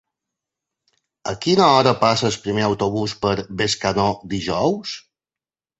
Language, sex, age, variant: Catalan, male, 40-49, Balear